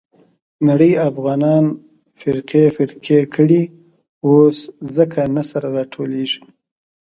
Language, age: Pashto, 19-29